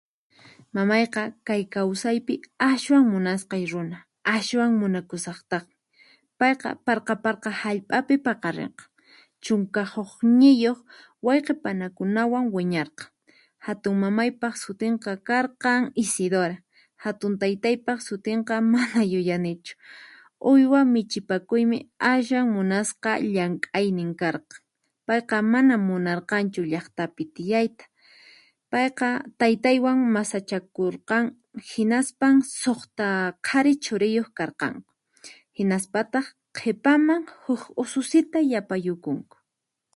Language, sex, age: Puno Quechua, female, 19-29